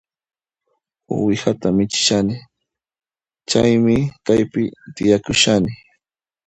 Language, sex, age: Puno Quechua, male, 30-39